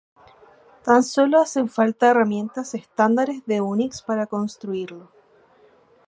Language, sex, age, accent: Spanish, female, 19-29, Chileno: Chile, Cuyo